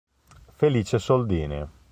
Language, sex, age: Italian, male, 30-39